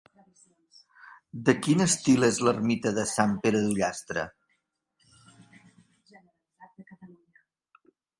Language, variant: Catalan, Septentrional